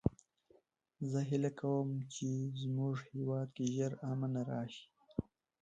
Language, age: Pashto, 19-29